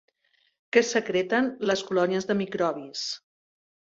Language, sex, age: Catalan, female, 60-69